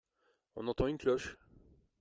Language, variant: French, Français de métropole